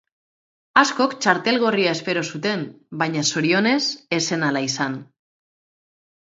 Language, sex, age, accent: Basque, female, 30-39, Mendebalekoa (Araba, Bizkaia, Gipuzkoako mendebaleko herri batzuk)